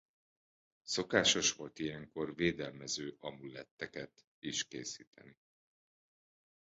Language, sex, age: Hungarian, male, 40-49